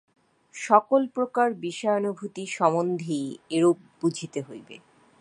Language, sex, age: Bengali, female, 30-39